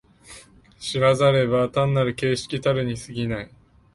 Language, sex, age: Japanese, male, 19-29